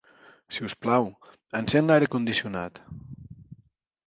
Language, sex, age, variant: Catalan, male, 40-49, Central